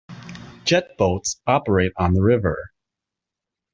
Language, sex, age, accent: English, male, 30-39, United States English